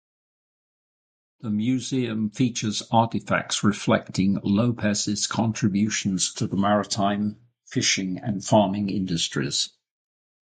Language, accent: English, England English